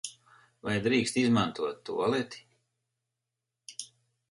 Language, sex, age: Latvian, male, 50-59